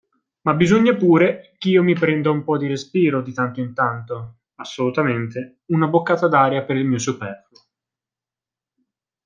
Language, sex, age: Italian, male, 19-29